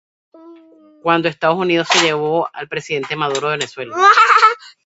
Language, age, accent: Spanish, under 19, Andino-Pacífico: Colombia, Perú, Ecuador, oeste de Bolivia y Venezuela andina